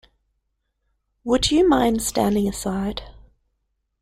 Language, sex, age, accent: English, female, 19-29, Australian English